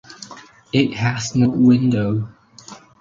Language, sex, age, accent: English, male, under 19, United States English